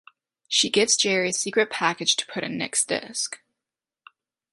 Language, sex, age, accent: English, female, under 19, United States English